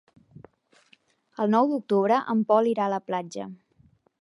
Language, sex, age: Catalan, female, 19-29